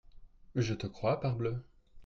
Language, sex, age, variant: French, male, 30-39, Français de métropole